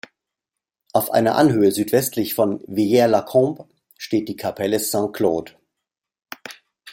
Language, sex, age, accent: German, male, 50-59, Deutschland Deutsch